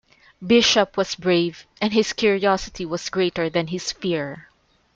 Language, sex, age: English, female, 50-59